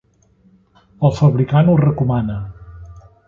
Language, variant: Catalan, Nord-Occidental